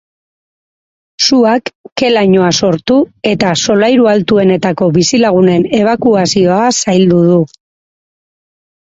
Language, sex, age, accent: Basque, female, 30-39, Mendebalekoa (Araba, Bizkaia, Gipuzkoako mendebaleko herri batzuk)